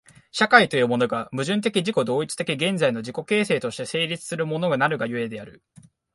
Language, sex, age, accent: Japanese, male, 19-29, 標準語